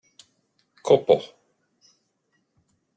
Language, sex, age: Spanish, male, 40-49